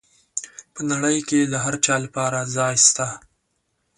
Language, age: Pashto, 19-29